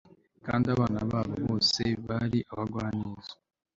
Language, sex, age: Kinyarwanda, male, 19-29